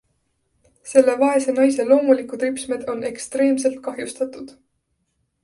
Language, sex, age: Estonian, female, 19-29